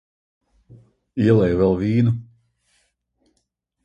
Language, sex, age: Latvian, male, 40-49